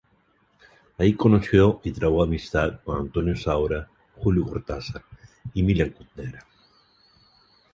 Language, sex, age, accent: Spanish, male, 50-59, Andino-Pacífico: Colombia, Perú, Ecuador, oeste de Bolivia y Venezuela andina